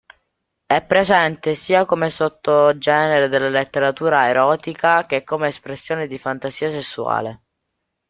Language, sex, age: Italian, male, under 19